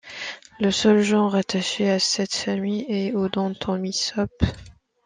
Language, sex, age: French, female, 19-29